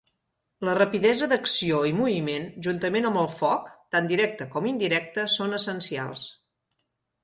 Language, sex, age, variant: Catalan, female, 40-49, Central